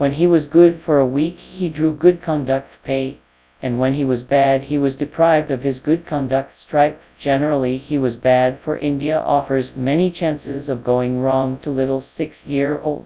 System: TTS, FastPitch